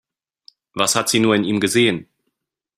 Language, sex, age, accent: German, male, 30-39, Deutschland Deutsch